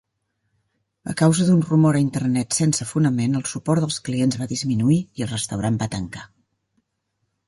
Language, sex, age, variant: Catalan, female, 50-59, Central